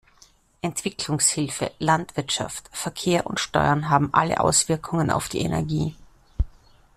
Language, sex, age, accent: German, female, 50-59, Österreichisches Deutsch